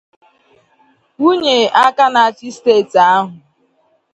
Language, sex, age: Igbo, female, 19-29